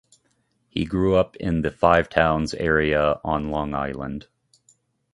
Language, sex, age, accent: English, male, 30-39, United States English